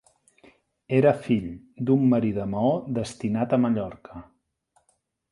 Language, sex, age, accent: Catalan, male, 40-49, central; nord-occidental